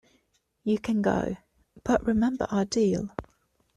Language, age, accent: English, 19-29, England English